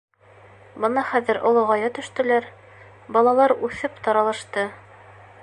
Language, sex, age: Bashkir, female, 30-39